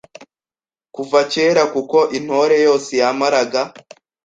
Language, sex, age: Kinyarwanda, male, 19-29